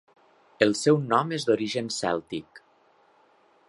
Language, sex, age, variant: Catalan, male, 40-49, Nord-Occidental